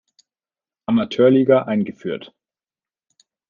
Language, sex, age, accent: German, male, 19-29, Deutschland Deutsch